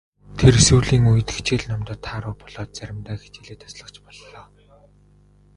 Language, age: Mongolian, 19-29